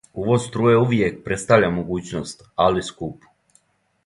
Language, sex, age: Serbian, male, 19-29